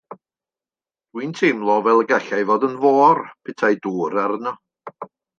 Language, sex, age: Welsh, male, 60-69